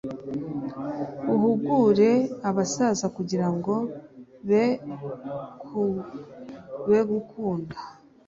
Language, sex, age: Kinyarwanda, female, 19-29